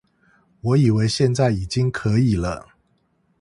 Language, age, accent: Chinese, 50-59, 出生地：臺北市